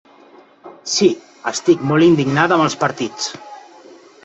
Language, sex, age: Catalan, male, 30-39